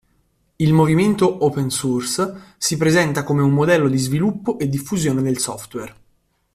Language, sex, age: Italian, male, 19-29